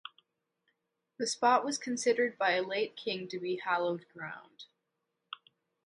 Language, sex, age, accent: English, male, 19-29, United States English